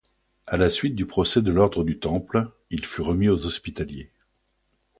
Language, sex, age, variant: French, male, 50-59, Français de métropole